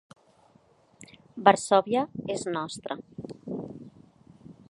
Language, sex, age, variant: Catalan, female, 40-49, Central